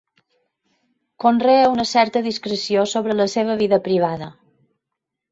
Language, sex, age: Catalan, female, 50-59